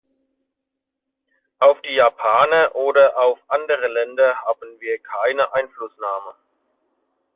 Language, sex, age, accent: German, male, 30-39, Deutschland Deutsch